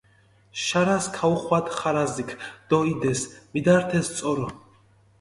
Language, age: Mingrelian, 30-39